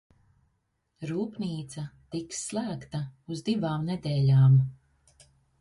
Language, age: Latvian, 30-39